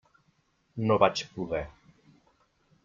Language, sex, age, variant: Catalan, male, 40-49, Central